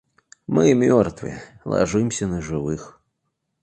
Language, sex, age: Russian, male, 19-29